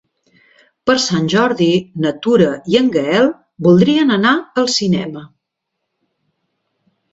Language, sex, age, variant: Catalan, female, 60-69, Central